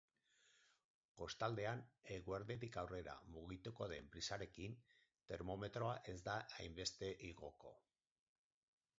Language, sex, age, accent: Basque, male, 60-69, Erdialdekoa edo Nafarra (Gipuzkoa, Nafarroa)